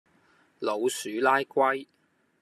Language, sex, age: Cantonese, male, 30-39